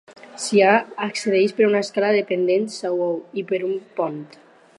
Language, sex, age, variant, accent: Catalan, female, under 19, Alacantí, valencià